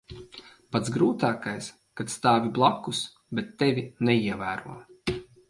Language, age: Latvian, 40-49